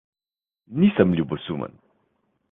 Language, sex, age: Slovenian, male, 40-49